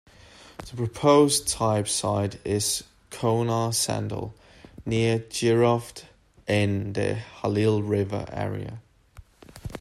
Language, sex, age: English, male, 19-29